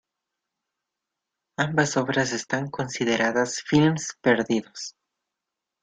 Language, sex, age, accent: Spanish, male, 19-29, Andino-Pacífico: Colombia, Perú, Ecuador, oeste de Bolivia y Venezuela andina